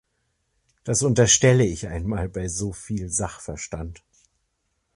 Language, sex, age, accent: German, male, 40-49, Deutschland Deutsch